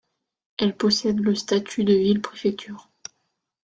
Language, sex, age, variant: French, female, under 19, Français de métropole